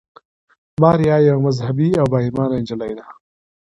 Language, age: Pashto, 19-29